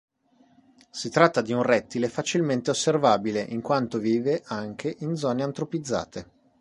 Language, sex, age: Italian, male, 40-49